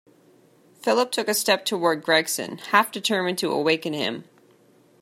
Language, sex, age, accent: English, female, 19-29, Canadian English